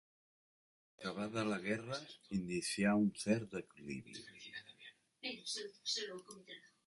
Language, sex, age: Catalan, male, 50-59